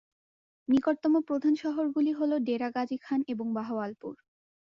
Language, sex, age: Bengali, female, under 19